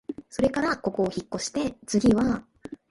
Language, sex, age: Japanese, male, 19-29